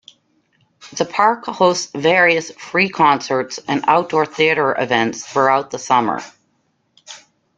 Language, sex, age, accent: English, female, 50-59, United States English